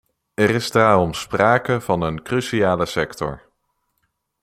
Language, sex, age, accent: Dutch, male, under 19, Nederlands Nederlands